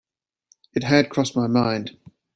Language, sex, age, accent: English, male, 40-49, England English